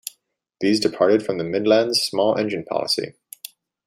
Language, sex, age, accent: English, male, 19-29, United States English